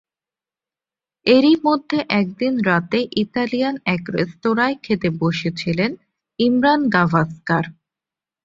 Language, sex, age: Bengali, female, 19-29